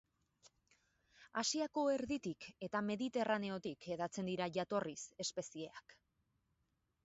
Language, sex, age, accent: Basque, female, 19-29, Erdialdekoa edo Nafarra (Gipuzkoa, Nafarroa)